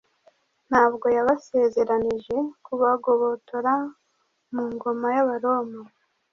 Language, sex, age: Kinyarwanda, female, 30-39